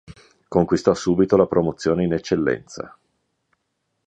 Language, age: Italian, 50-59